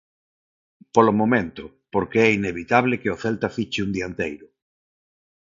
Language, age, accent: Galician, 30-39, Normativo (estándar); Neofalante